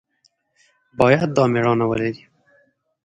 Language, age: Pashto, 30-39